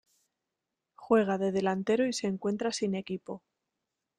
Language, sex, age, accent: Spanish, female, 19-29, España: Centro-Sur peninsular (Madrid, Toledo, Castilla-La Mancha)